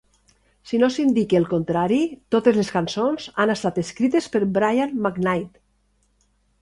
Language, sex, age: Catalan, female, 60-69